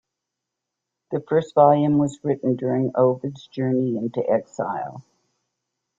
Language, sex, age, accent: English, female, 70-79, United States English